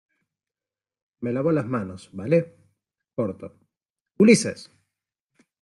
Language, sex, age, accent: Spanish, male, 19-29, Rioplatense: Argentina, Uruguay, este de Bolivia, Paraguay